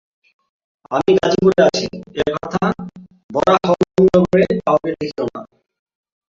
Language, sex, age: Bengali, male, 19-29